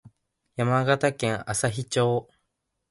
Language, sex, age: Japanese, male, 19-29